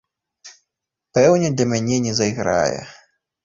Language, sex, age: Belarusian, male, 19-29